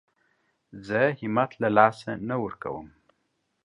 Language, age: Pashto, 50-59